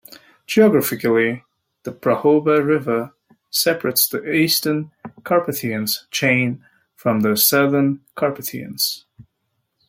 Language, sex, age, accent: English, male, 30-39, United States English